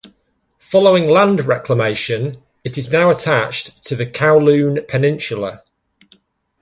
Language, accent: English, England English